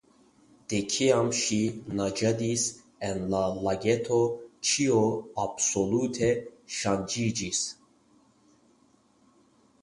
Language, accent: Esperanto, Internacia